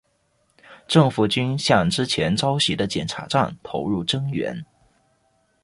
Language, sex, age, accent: Chinese, male, 19-29, 出生地：福建省